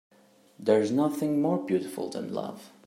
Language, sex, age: English, male, 30-39